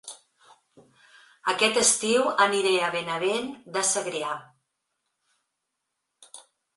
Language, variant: Catalan, Central